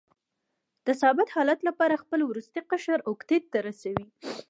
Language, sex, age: Pashto, female, 19-29